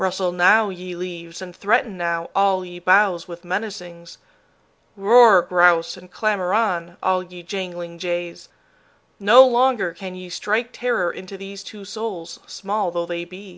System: none